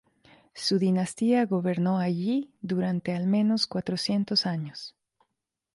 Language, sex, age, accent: Spanish, female, 40-49, México; Andino-Pacífico: Colombia, Perú, Ecuador, oeste de Bolivia y Venezuela andina